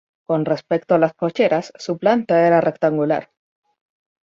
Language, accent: Spanish, Chileno: Chile, Cuyo